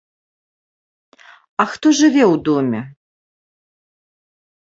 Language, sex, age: Belarusian, female, 40-49